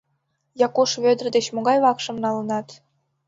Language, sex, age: Mari, female, 19-29